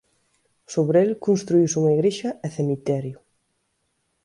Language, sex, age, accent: Galician, female, 19-29, Central (gheada)